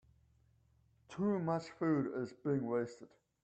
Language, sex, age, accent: English, male, 30-39, United States English